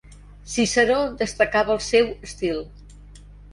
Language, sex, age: Catalan, female, 70-79